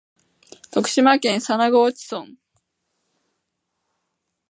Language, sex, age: Japanese, female, 19-29